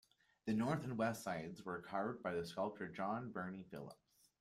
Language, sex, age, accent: English, male, 19-29, Canadian English